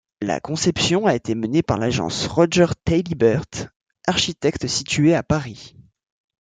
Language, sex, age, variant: French, male, 19-29, Français de métropole